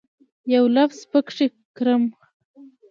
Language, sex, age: Pashto, female, under 19